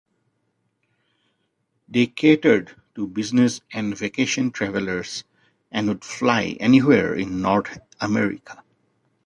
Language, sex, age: English, male, 50-59